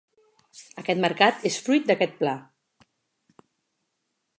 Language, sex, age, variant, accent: Catalan, female, 40-49, Central, central; Oriental